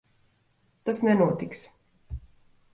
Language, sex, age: Latvian, female, 19-29